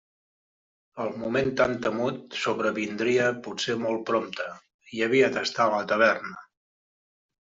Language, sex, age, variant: Catalan, male, 50-59, Nord-Occidental